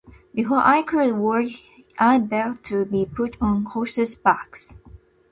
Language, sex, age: English, female, 19-29